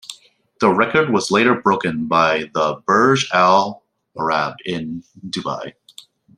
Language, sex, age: English, male, 19-29